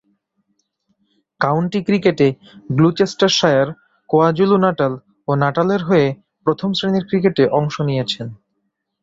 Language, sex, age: Bengali, male, 19-29